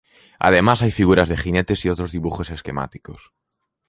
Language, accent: Spanish, España: Norte peninsular (Asturias, Castilla y León, Cantabria, País Vasco, Navarra, Aragón, La Rioja, Guadalajara, Cuenca)